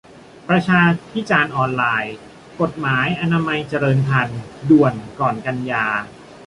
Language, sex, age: Thai, male, 40-49